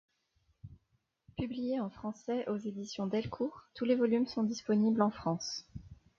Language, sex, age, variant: French, female, 30-39, Français de métropole